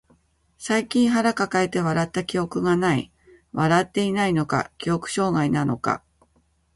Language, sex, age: Japanese, female, 50-59